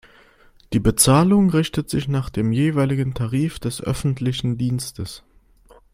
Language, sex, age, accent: German, male, 19-29, Deutschland Deutsch